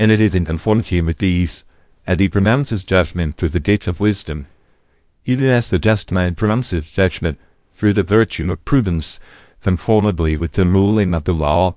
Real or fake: fake